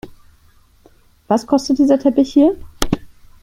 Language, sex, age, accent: German, female, 30-39, Deutschland Deutsch